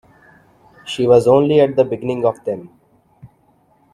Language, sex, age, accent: English, male, 19-29, India and South Asia (India, Pakistan, Sri Lanka)